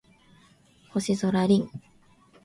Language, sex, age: Japanese, female, under 19